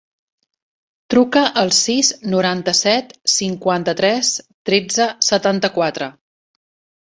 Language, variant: Catalan, Central